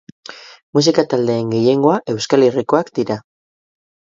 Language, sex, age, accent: Basque, male, 19-29, Mendebalekoa (Araba, Bizkaia, Gipuzkoako mendebaleko herri batzuk)